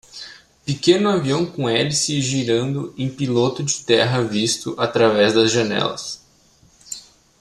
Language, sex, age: Portuguese, male, 19-29